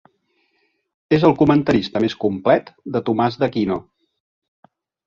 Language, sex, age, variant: Catalan, male, 50-59, Central